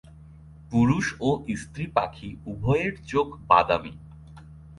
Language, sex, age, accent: Bengali, male, 19-29, Bangladeshi